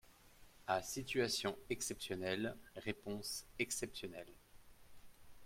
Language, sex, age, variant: French, male, 40-49, Français de métropole